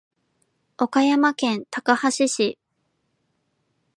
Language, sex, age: Japanese, female, 19-29